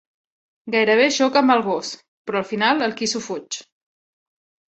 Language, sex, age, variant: Catalan, female, 30-39, Central